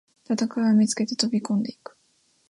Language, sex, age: Japanese, female, 19-29